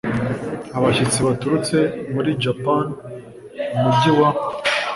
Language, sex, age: Kinyarwanda, male, 19-29